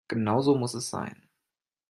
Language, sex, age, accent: German, male, 30-39, Deutschland Deutsch